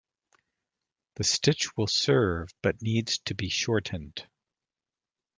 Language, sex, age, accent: English, male, 40-49, United States English